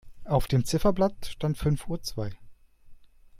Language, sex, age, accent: German, male, 30-39, Deutschland Deutsch